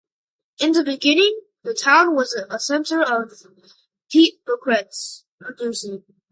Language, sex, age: English, male, 19-29